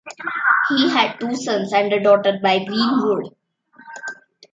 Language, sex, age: English, male, 19-29